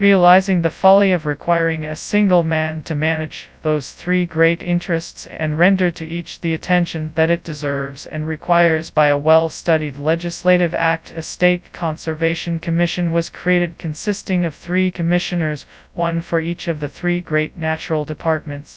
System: TTS, FastPitch